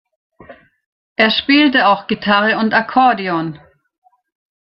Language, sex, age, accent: German, female, 60-69, Deutschland Deutsch